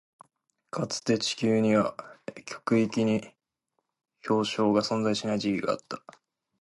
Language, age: Japanese, 19-29